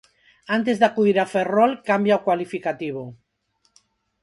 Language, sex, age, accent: Galician, female, 50-59, Neofalante